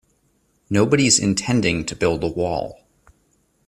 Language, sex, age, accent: English, male, 19-29, United States English